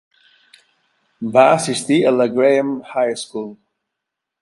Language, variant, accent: Catalan, Balear, balear